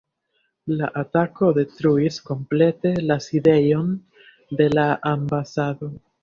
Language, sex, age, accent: Esperanto, male, 19-29, Internacia